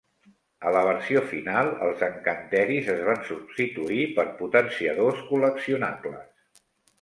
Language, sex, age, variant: Catalan, male, 60-69, Central